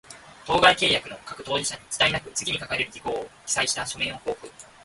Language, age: Japanese, 19-29